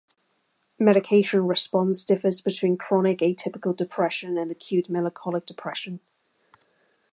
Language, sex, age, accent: English, female, 19-29, England English